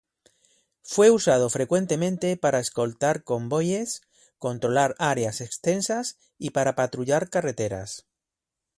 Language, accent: Spanish, España: Sur peninsular (Andalucia, Extremadura, Murcia)